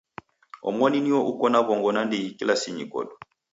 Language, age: Taita, 19-29